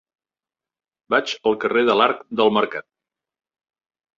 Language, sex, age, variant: Catalan, male, 60-69, Central